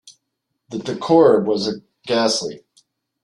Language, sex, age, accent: English, male, 40-49, United States English